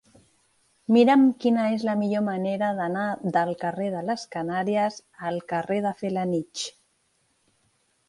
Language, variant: Catalan, Central